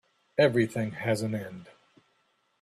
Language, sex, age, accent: English, male, 50-59, Canadian English